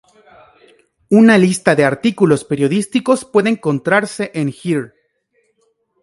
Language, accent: Spanish, México